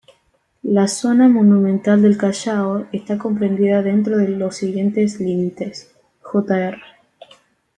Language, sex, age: Spanish, female, 19-29